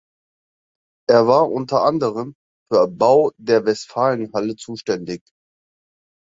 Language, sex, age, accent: German, male, 19-29, Deutschland Deutsch